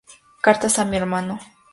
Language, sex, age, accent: Spanish, female, under 19, México